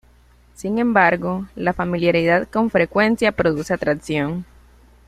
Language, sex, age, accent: Spanish, female, 19-29, Caribe: Cuba, Venezuela, Puerto Rico, República Dominicana, Panamá, Colombia caribeña, México caribeño, Costa del golfo de México